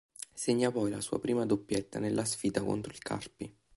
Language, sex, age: Italian, male, 19-29